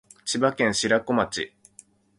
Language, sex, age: Japanese, male, 30-39